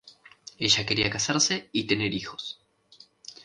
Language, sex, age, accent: Spanish, male, 19-29, Rioplatense: Argentina, Uruguay, este de Bolivia, Paraguay